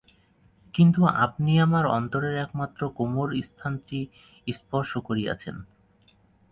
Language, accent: Bengali, Bangla